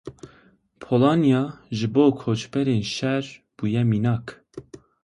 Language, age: Kurdish, 19-29